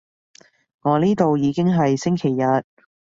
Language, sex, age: Cantonese, female, 19-29